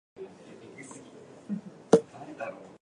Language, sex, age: Adamawa Fulfulde, female, under 19